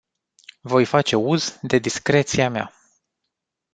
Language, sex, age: Romanian, male, 30-39